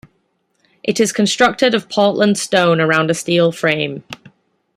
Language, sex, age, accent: English, female, 30-39, England English